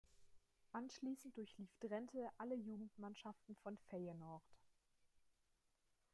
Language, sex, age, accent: German, female, 19-29, Deutschland Deutsch